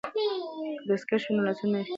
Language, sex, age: Pashto, female, 19-29